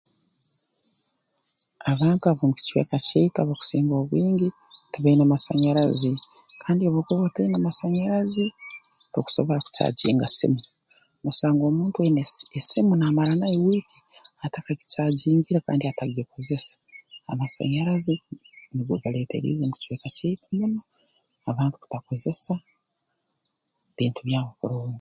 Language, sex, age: Tooro, female, 40-49